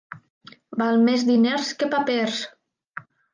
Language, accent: Catalan, valencià